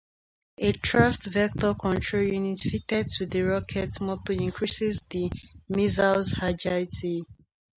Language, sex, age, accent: English, female, 19-29, England English